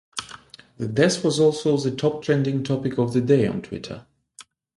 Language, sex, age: English, male, 30-39